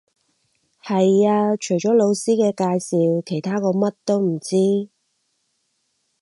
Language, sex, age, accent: Cantonese, female, 30-39, 广州音